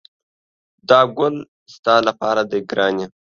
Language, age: Pashto, under 19